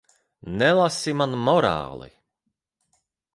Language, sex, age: Latvian, male, 30-39